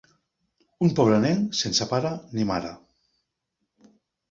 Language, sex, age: Catalan, male, 50-59